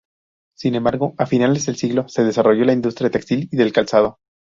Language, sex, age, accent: Spanish, male, 19-29, México